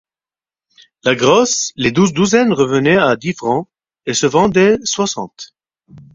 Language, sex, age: French, male, 19-29